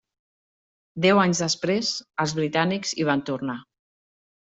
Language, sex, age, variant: Catalan, female, 40-49, Central